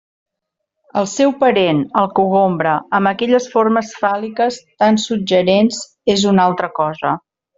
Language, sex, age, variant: Catalan, female, 40-49, Central